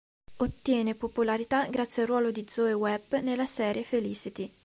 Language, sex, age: Italian, female, 19-29